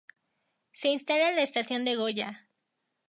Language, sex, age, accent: Spanish, female, 19-29, México